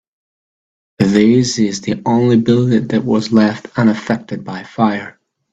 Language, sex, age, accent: English, male, 30-39, United States English